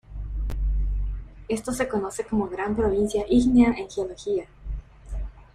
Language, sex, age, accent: Spanish, female, 19-29, América central